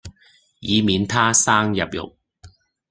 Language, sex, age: Cantonese, male, 40-49